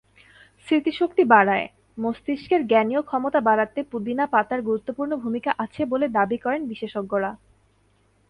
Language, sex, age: Bengali, female, 19-29